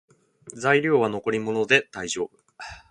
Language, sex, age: Japanese, male, 30-39